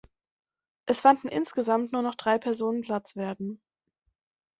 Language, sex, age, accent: German, female, 19-29, Deutschland Deutsch